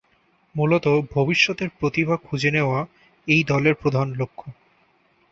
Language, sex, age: Bengali, male, 19-29